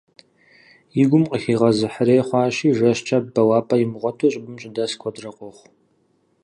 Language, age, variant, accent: Kabardian, 19-29, Адыгэбзэ (Къэбэрдей, Кирил, псоми зэдай), Джылэхъстэней (Gilahsteney)